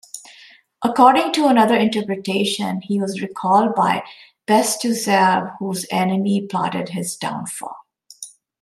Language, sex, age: English, female, 50-59